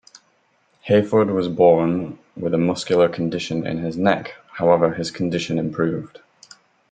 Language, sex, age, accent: English, male, 30-39, England English